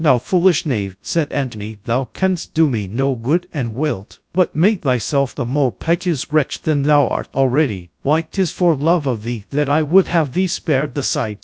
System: TTS, GradTTS